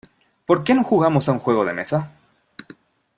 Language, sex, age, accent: Spanish, male, 19-29, Chileno: Chile, Cuyo